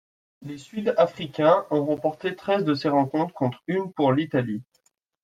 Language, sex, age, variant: French, male, 19-29, Français de métropole